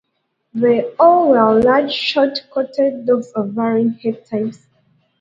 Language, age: English, 19-29